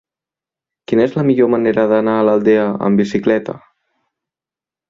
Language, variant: Catalan, Central